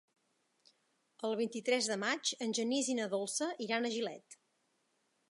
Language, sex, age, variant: Catalan, female, 40-49, Septentrional